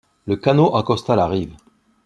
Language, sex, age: French, male, 40-49